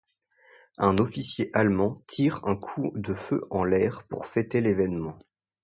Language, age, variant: French, 19-29, Français de métropole